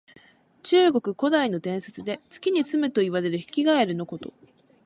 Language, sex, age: Japanese, female, 19-29